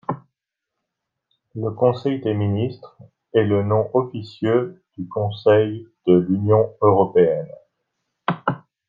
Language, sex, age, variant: French, male, 40-49, Français de métropole